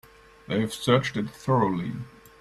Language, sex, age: English, male, 40-49